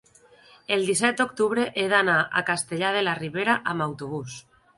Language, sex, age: Catalan, female, 30-39